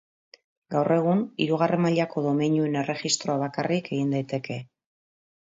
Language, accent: Basque, Mendebalekoa (Araba, Bizkaia, Gipuzkoako mendebaleko herri batzuk)